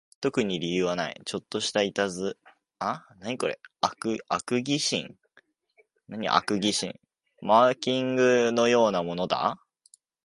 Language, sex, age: Japanese, male, 19-29